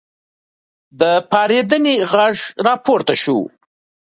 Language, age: Pashto, 30-39